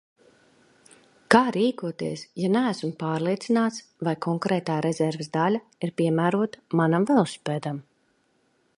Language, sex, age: Latvian, female, 30-39